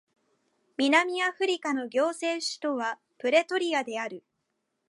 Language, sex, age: Japanese, female, 19-29